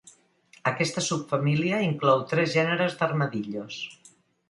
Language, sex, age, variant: Catalan, female, 60-69, Central